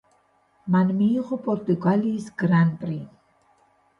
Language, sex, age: Georgian, female, 40-49